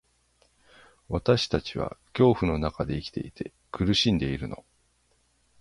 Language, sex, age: Japanese, male, 40-49